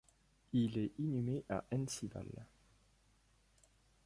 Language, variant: French, Français de métropole